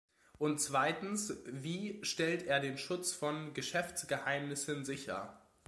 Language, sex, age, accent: German, male, 19-29, Deutschland Deutsch